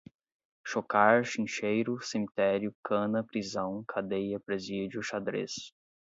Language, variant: Portuguese, Portuguese (Brasil)